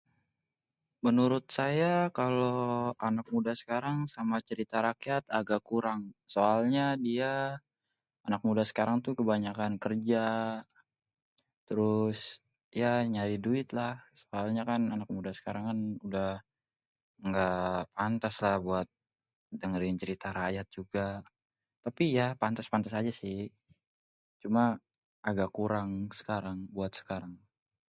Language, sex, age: Betawi, male, 19-29